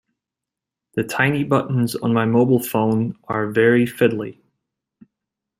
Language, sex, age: English, male, 30-39